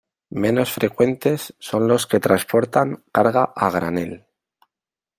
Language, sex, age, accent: Spanish, male, 30-39, España: Centro-Sur peninsular (Madrid, Toledo, Castilla-La Mancha)